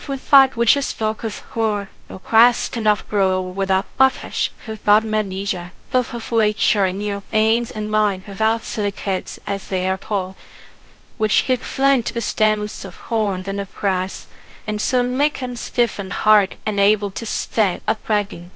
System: TTS, VITS